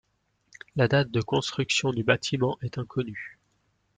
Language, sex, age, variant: French, male, 19-29, Français de métropole